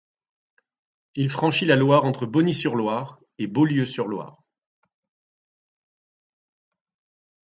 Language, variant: French, Français de métropole